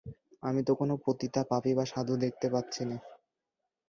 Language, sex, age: Bengali, male, 19-29